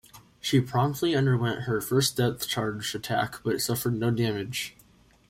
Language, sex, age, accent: English, male, under 19, United States English